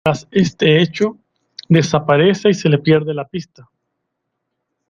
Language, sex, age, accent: Spanish, male, 30-39, Caribe: Cuba, Venezuela, Puerto Rico, República Dominicana, Panamá, Colombia caribeña, México caribeño, Costa del golfo de México